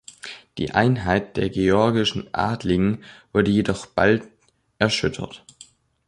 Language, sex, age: German, male, under 19